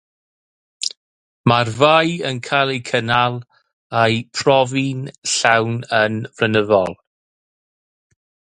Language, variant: Welsh, South-Eastern Welsh